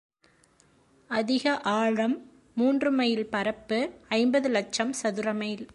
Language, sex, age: Tamil, female, 30-39